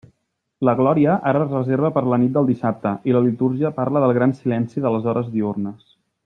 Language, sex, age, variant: Catalan, male, 30-39, Septentrional